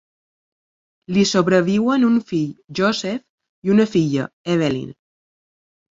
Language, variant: Catalan, Balear